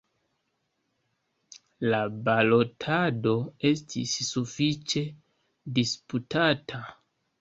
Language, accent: Esperanto, Internacia